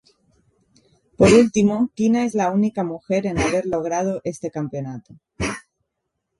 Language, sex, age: Spanish, female, 30-39